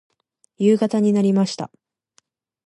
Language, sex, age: Japanese, female, 19-29